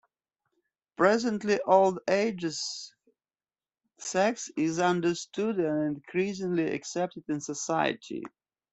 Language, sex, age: English, male, 50-59